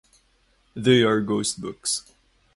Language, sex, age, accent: English, male, 19-29, Filipino